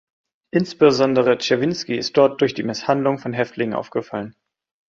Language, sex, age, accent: German, male, 30-39, Deutschland Deutsch